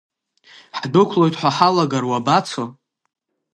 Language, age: Abkhazian, under 19